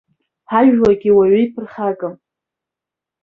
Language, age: Abkhazian, under 19